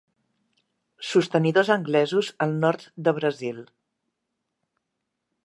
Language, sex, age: Catalan, female, 60-69